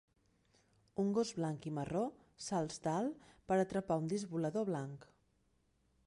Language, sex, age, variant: Catalan, female, 30-39, Nord-Occidental